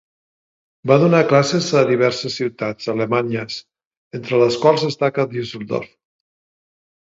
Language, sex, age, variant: Catalan, male, 40-49, Central